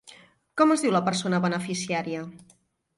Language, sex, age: Catalan, female, 40-49